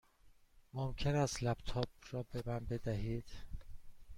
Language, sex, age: Persian, male, 30-39